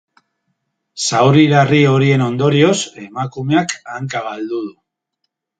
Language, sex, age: Basque, male, 40-49